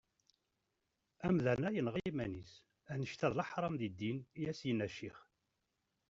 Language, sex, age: Kabyle, male, 40-49